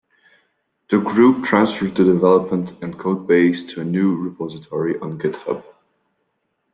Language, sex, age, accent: English, male, 19-29, United States English